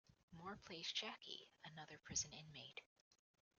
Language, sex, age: English, female, 19-29